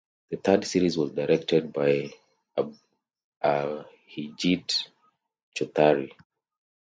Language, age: English, 30-39